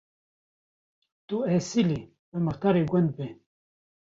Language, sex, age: Kurdish, male, 50-59